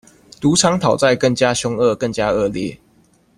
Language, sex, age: Chinese, male, 19-29